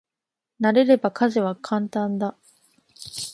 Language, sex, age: Japanese, female, 19-29